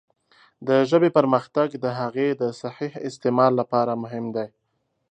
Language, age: Pashto, 19-29